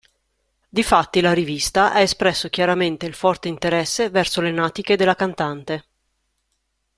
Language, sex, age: Italian, female, 30-39